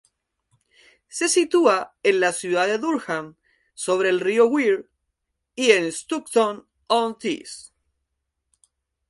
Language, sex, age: Spanish, male, 30-39